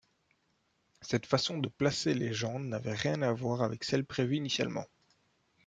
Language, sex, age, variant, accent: French, male, 19-29, Français d'Europe, Français de Belgique